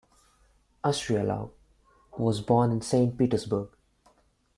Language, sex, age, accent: English, male, 19-29, India and South Asia (India, Pakistan, Sri Lanka)